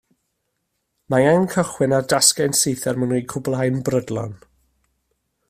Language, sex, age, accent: Welsh, male, 30-39, Y Deyrnas Unedig Cymraeg